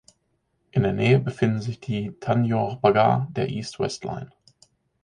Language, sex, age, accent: German, male, 40-49, Deutschland Deutsch